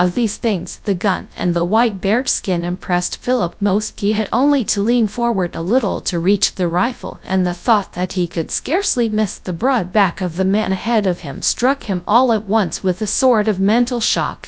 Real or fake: fake